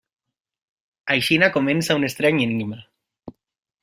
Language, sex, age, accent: Catalan, male, 19-29, valencià